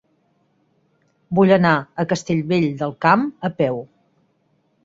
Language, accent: Catalan, Garrotxi